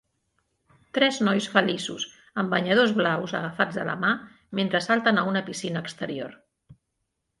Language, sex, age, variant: Catalan, female, 50-59, Central